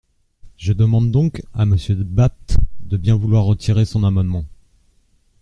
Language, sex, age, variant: French, male, 40-49, Français de métropole